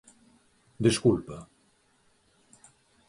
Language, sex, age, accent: Galician, male, 50-59, Oriental (común en zona oriental)